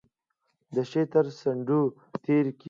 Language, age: Pashto, under 19